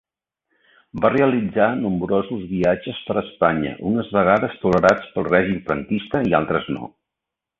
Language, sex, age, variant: Catalan, male, 60-69, Central